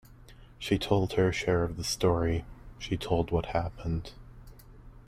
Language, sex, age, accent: English, male, under 19, United States English